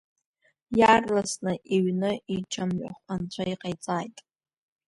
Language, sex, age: Abkhazian, female, under 19